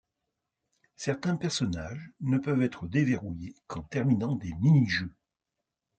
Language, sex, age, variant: French, male, 50-59, Français de métropole